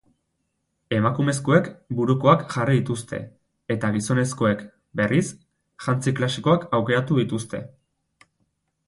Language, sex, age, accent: Basque, male, 19-29, Erdialdekoa edo Nafarra (Gipuzkoa, Nafarroa)